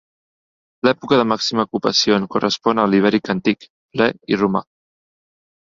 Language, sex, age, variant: Catalan, male, 19-29, Central